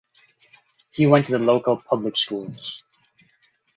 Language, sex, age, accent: English, male, 19-29, Filipino